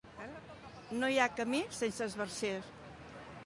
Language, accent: Catalan, aprenent (recent, des d'altres llengües)